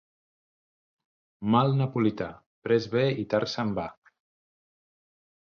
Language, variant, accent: Catalan, Central, central